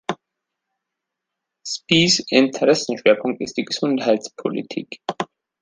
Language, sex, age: German, male, 40-49